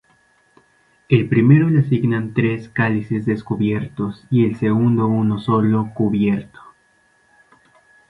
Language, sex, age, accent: Spanish, male, 19-29, México